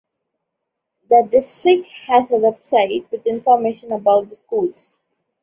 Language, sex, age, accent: English, female, 19-29, India and South Asia (India, Pakistan, Sri Lanka)